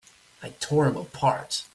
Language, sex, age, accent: English, male, 40-49, United States English